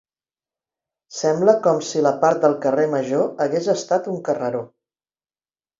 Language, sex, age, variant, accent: Catalan, female, 50-59, Central, central